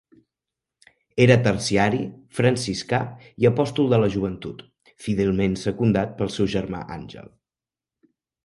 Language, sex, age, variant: Catalan, male, 19-29, Central